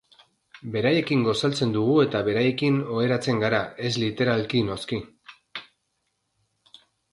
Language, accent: Basque, Mendebalekoa (Araba, Bizkaia, Gipuzkoako mendebaleko herri batzuk)